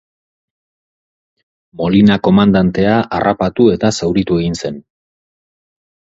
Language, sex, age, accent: Basque, male, 30-39, Erdialdekoa edo Nafarra (Gipuzkoa, Nafarroa)